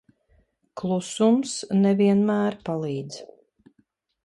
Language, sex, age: Latvian, female, 40-49